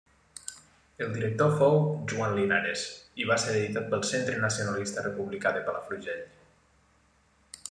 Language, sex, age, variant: Catalan, male, 19-29, Nord-Occidental